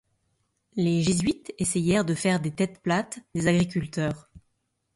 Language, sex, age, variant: French, female, 30-39, Français de métropole